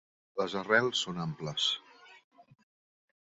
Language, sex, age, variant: Catalan, male, 40-49, Central